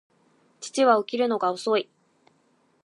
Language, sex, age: Japanese, female, 19-29